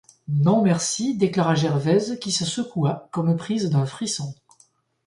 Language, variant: French, Français de métropole